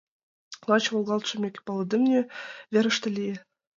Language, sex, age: Mari, female, 19-29